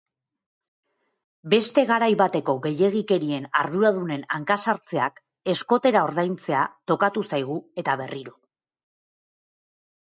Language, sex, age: Basque, female, 30-39